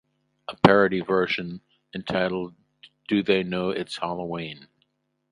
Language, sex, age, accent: English, male, 60-69, United States English